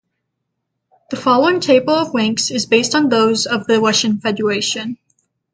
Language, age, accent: English, under 19, United States English